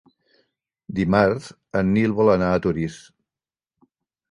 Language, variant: Catalan, Central